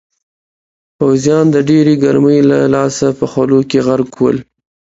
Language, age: Pashto, 19-29